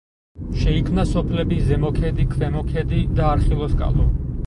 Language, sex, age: Georgian, male, 30-39